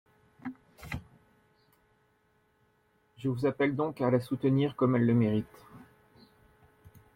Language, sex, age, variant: French, male, 40-49, Français de métropole